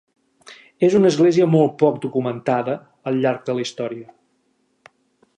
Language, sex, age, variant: Catalan, male, 60-69, Central